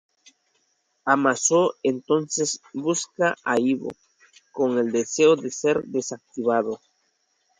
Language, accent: Spanish, España: Norte peninsular (Asturias, Castilla y León, Cantabria, País Vasco, Navarra, Aragón, La Rioja, Guadalajara, Cuenca); México